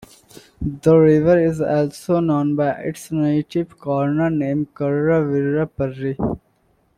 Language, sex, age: English, male, 19-29